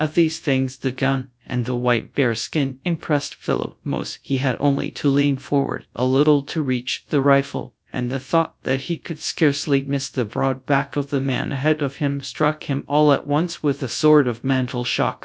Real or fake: fake